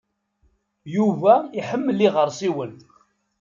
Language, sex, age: Kabyle, male, 60-69